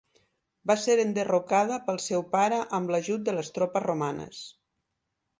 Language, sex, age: Catalan, female, 60-69